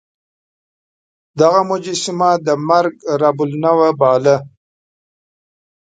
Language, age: Pashto, 40-49